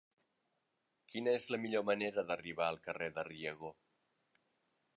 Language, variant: Catalan, Nord-Occidental